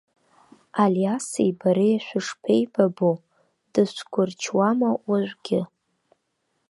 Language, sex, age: Abkhazian, female, under 19